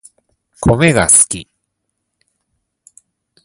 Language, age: Japanese, 19-29